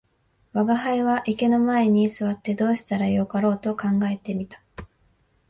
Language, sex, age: Japanese, female, 19-29